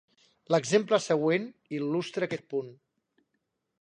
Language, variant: Catalan, Central